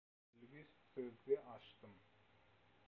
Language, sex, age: Turkmen, male, 30-39